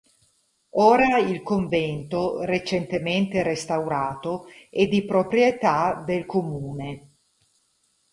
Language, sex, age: Italian, female, 40-49